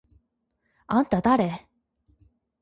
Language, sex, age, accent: Japanese, female, 30-39, 標準語